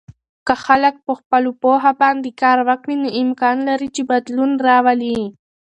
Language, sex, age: Pashto, female, under 19